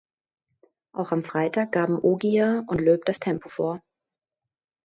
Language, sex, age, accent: German, female, 30-39, Hochdeutsch